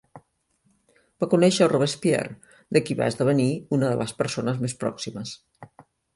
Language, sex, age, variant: Catalan, female, 50-59, Central